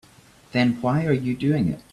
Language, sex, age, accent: English, male, 19-29, Scottish English